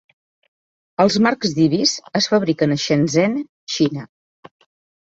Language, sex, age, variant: Catalan, female, 50-59, Central